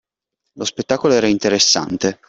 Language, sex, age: Italian, male, 19-29